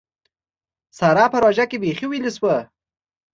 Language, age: Pashto, 19-29